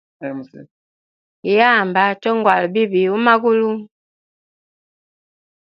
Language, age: Hemba, 19-29